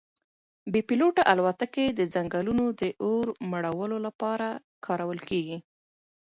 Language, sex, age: Pashto, female, 30-39